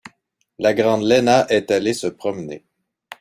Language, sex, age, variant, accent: French, male, 40-49, Français d'Amérique du Nord, Français du Canada